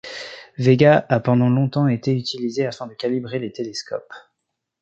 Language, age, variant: French, 19-29, Français de métropole